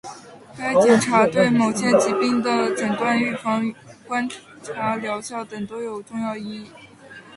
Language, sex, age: Chinese, female, 19-29